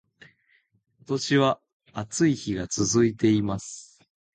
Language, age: Japanese, 19-29